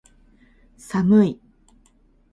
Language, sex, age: Japanese, female, 50-59